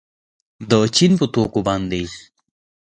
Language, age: Pashto, 19-29